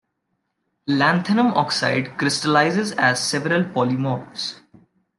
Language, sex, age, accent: English, male, 19-29, India and South Asia (India, Pakistan, Sri Lanka)